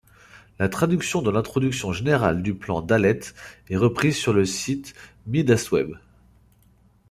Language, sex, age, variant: French, male, 30-39, Français de métropole